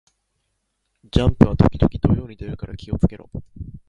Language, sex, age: Japanese, male, 30-39